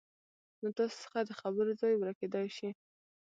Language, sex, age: Pashto, female, 19-29